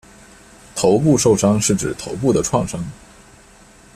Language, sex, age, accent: Chinese, male, 19-29, 出生地：河南省